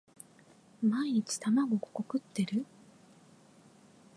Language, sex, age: Japanese, female, 30-39